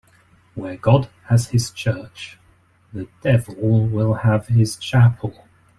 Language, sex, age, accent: English, male, 30-39, England English